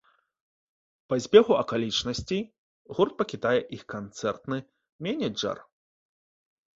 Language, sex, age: Belarusian, male, 30-39